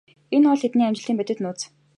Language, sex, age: Mongolian, female, 19-29